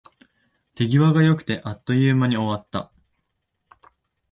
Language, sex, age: Japanese, male, 19-29